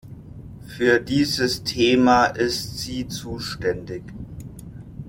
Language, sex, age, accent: German, male, 30-39, Deutschland Deutsch